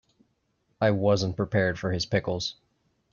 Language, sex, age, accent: English, male, 19-29, United States English